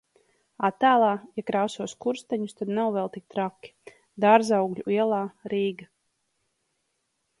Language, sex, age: Latvian, female, 30-39